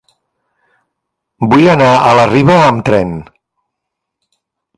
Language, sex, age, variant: Catalan, male, 50-59, Central